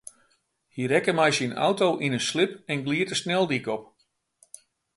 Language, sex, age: Western Frisian, male, 50-59